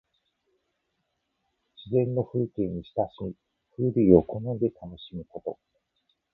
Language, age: Japanese, 50-59